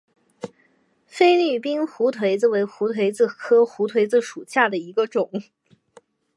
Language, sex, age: Chinese, female, 19-29